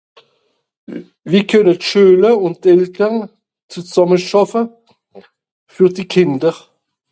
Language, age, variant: French, 50-59, Français de métropole